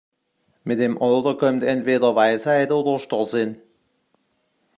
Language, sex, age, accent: German, male, 50-59, Deutschland Deutsch